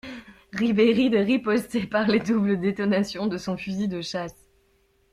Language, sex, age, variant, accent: French, female, 30-39, Français d'Amérique du Nord, Français du Canada